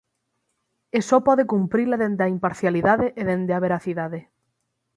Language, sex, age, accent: Galician, female, 19-29, Atlántico (seseo e gheada); Normativo (estándar)